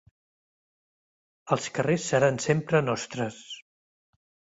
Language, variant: Catalan, Central